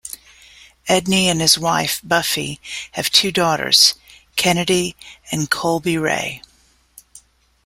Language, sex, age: English, female, 50-59